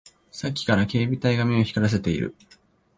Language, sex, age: Japanese, male, 19-29